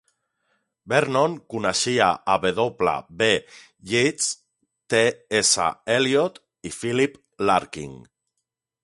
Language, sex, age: Catalan, male, 40-49